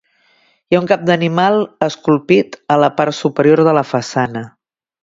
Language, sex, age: Catalan, female, 50-59